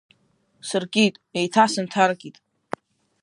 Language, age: Abkhazian, 30-39